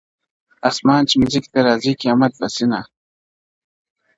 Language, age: Pashto, 19-29